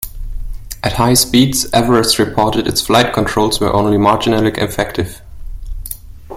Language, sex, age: English, male, 19-29